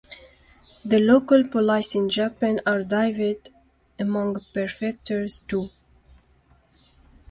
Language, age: English, 19-29